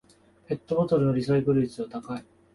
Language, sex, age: Japanese, male, 19-29